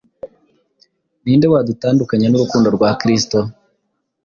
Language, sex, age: Kinyarwanda, male, 19-29